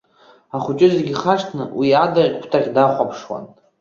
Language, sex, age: Abkhazian, male, under 19